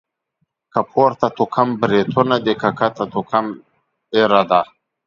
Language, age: Pashto, 30-39